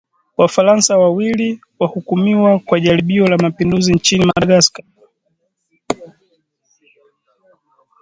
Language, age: Swahili, 19-29